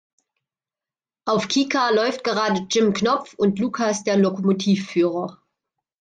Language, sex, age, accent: German, female, 40-49, Deutschland Deutsch